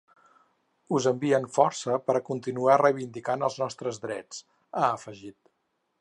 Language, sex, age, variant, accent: Catalan, male, 50-59, Central, central